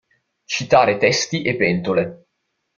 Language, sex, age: Italian, male, 19-29